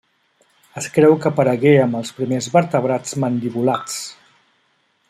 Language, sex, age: Catalan, male, 40-49